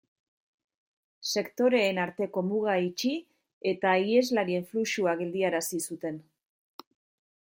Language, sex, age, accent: Basque, female, 40-49, Mendebalekoa (Araba, Bizkaia, Gipuzkoako mendebaleko herri batzuk)